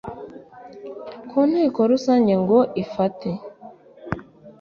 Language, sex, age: Kinyarwanda, female, 19-29